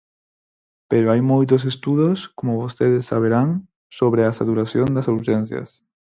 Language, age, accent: Galician, 19-29, Neofalante